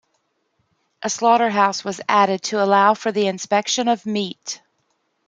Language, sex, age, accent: English, female, 50-59, United States English